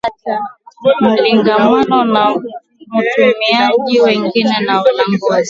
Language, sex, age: Swahili, female, 19-29